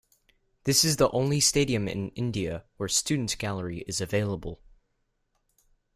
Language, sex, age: English, male, under 19